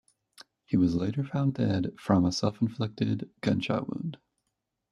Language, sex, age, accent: English, male, 19-29, United States English